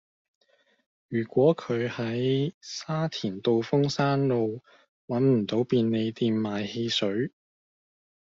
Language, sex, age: Cantonese, male, 30-39